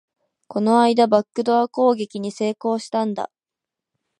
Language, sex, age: Japanese, female, 19-29